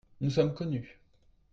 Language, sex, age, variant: French, male, 30-39, Français de métropole